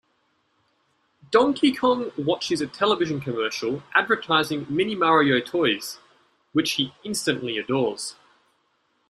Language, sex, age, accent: English, male, 30-39, Australian English